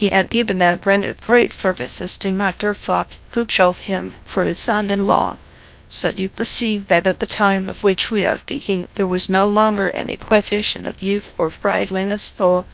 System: TTS, GlowTTS